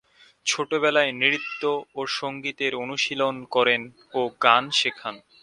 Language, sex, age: Bengali, male, 19-29